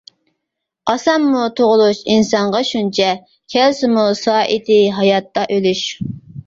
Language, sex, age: Uyghur, female, 19-29